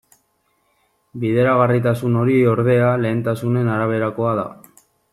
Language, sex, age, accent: Basque, male, 19-29, Mendebalekoa (Araba, Bizkaia, Gipuzkoako mendebaleko herri batzuk)